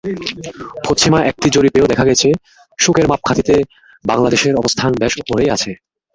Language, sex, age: Bengali, male, 19-29